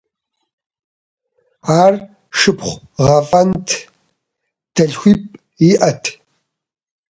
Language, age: Kabardian, 40-49